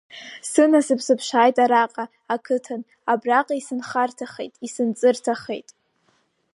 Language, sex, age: Abkhazian, female, 19-29